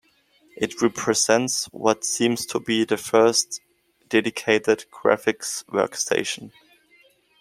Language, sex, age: English, male, 19-29